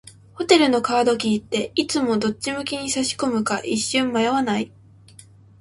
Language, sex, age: Japanese, female, 19-29